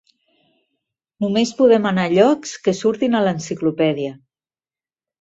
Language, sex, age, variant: Catalan, female, 50-59, Central